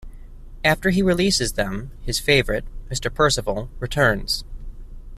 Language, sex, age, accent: English, male, 19-29, United States English